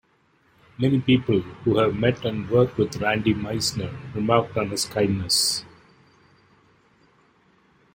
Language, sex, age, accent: English, male, 40-49, India and South Asia (India, Pakistan, Sri Lanka)